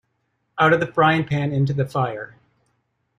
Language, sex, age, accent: English, male, 40-49, United States English